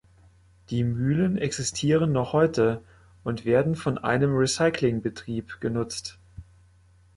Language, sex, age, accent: German, male, 30-39, Deutschland Deutsch